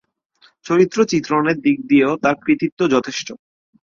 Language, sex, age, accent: Bengali, male, 19-29, Native